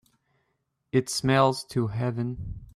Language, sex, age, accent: English, male, 19-29, Canadian English